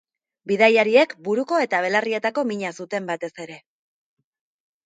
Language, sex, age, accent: Basque, female, 30-39, Erdialdekoa edo Nafarra (Gipuzkoa, Nafarroa)